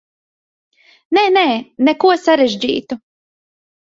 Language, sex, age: Latvian, female, 30-39